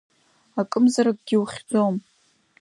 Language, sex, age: Abkhazian, female, under 19